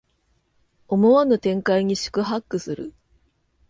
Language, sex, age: Japanese, female, 40-49